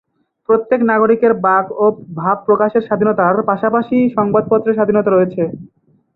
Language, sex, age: Bengali, male, 19-29